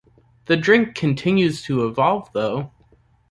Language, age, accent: English, 19-29, United States English